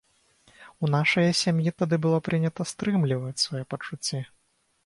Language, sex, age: Belarusian, male, 19-29